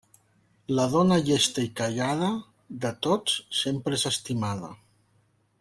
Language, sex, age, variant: Catalan, male, 40-49, Central